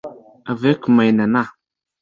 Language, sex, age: Kinyarwanda, male, under 19